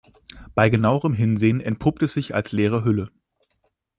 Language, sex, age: German, male, 19-29